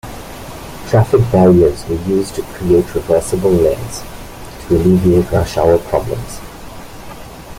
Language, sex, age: English, male, 19-29